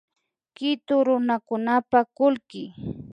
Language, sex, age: Imbabura Highland Quichua, female, 30-39